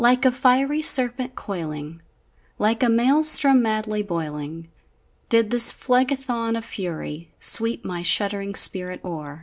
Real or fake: real